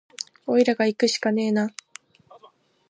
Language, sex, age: Japanese, female, 19-29